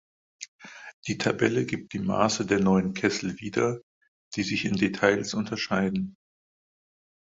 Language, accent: German, Deutschland Deutsch